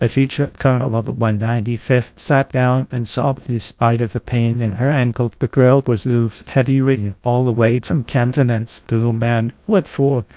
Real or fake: fake